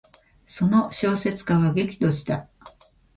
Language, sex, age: Japanese, female, 50-59